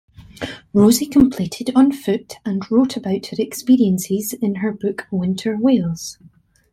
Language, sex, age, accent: English, female, 30-39, Scottish English